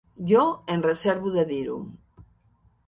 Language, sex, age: Catalan, female, 50-59